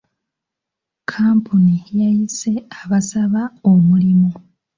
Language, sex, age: Ganda, female, 19-29